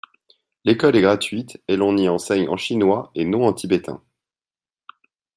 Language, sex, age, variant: French, male, 30-39, Français de métropole